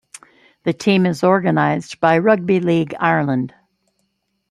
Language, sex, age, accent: English, female, 60-69, United States English